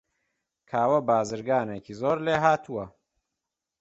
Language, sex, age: Central Kurdish, male, 30-39